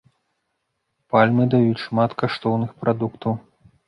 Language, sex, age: Belarusian, male, 30-39